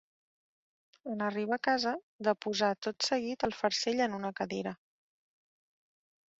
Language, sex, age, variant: Catalan, female, 30-39, Central